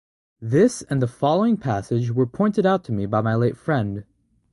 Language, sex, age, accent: English, male, under 19, United States English